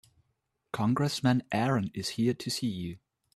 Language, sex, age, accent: English, male, 19-29, United States English